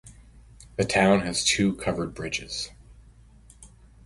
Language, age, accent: English, 30-39, United States English